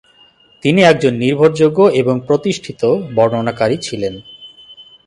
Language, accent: Bengali, Standard Bengali